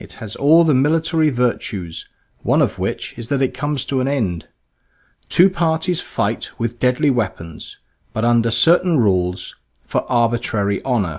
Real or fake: real